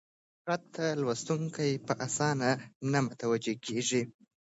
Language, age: Pashto, under 19